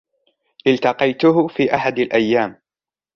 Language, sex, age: Arabic, male, 19-29